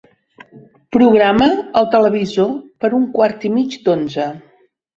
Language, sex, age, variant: Catalan, female, 50-59, Central